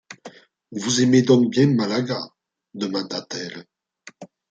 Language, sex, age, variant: French, male, 40-49, Français de métropole